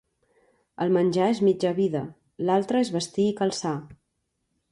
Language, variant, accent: Catalan, Central, central